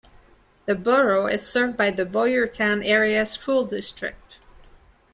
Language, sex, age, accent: English, female, 40-49, Canadian English